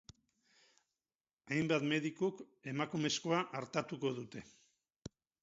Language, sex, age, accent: Basque, male, 50-59, Mendebalekoa (Araba, Bizkaia, Gipuzkoako mendebaleko herri batzuk)